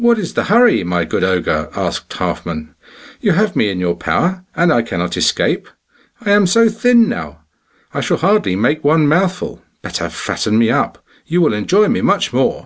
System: none